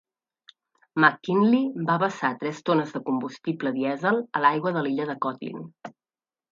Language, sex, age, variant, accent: Catalan, female, 30-39, Central, central